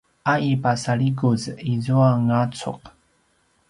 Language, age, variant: Paiwan, 30-39, pinayuanan a kinaikacedasan (東排灣語)